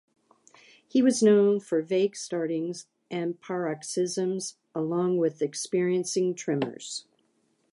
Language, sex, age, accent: English, female, 50-59, United States English